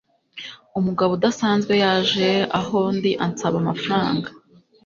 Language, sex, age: Kinyarwanda, female, 19-29